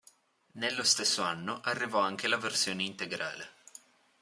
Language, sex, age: Italian, male, under 19